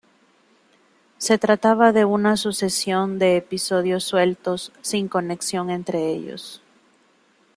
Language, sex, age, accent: Spanish, female, 40-49, América central